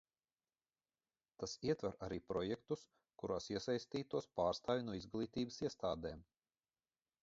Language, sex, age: Latvian, male, 40-49